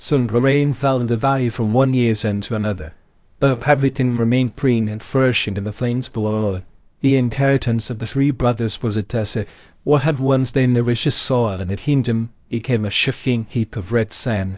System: TTS, VITS